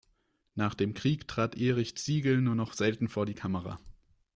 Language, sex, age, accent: German, male, 19-29, Deutschland Deutsch